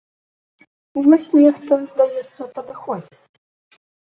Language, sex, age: Belarusian, female, 19-29